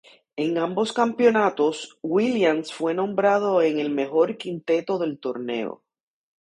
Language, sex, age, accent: Spanish, female, 50-59, Caribe: Cuba, Venezuela, Puerto Rico, República Dominicana, Panamá, Colombia caribeña, México caribeño, Costa del golfo de México